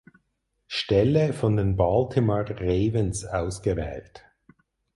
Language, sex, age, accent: German, male, 40-49, Schweizerdeutsch